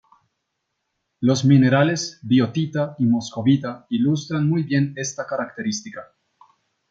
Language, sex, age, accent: Spanish, male, 19-29, Andino-Pacífico: Colombia, Perú, Ecuador, oeste de Bolivia y Venezuela andina